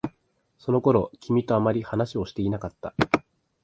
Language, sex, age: Japanese, male, 19-29